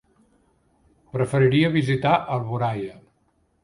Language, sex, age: Catalan, male, 70-79